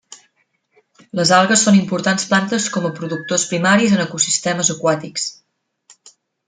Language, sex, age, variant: Catalan, female, 30-39, Central